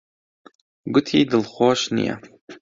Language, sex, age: Central Kurdish, male, 19-29